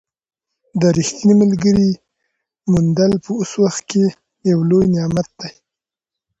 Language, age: Pashto, 19-29